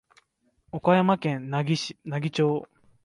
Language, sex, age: Japanese, male, under 19